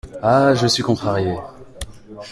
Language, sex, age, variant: French, male, 19-29, Français de métropole